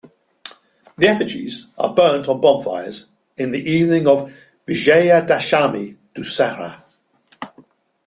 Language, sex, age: English, male, 60-69